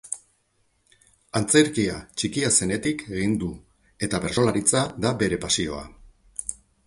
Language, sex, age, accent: Basque, male, 50-59, Mendebalekoa (Araba, Bizkaia, Gipuzkoako mendebaleko herri batzuk)